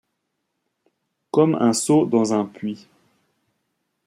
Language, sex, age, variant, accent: French, male, 30-39, Français d'Europe, Français de Suisse